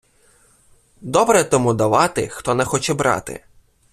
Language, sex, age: Ukrainian, male, under 19